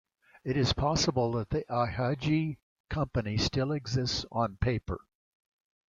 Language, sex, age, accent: English, male, 80-89, United States English